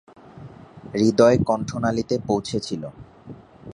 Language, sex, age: Bengali, male, 19-29